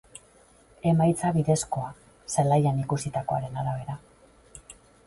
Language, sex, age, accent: Basque, female, 50-59, Mendebalekoa (Araba, Bizkaia, Gipuzkoako mendebaleko herri batzuk)